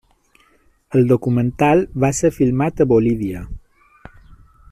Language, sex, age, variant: Catalan, male, 40-49, Balear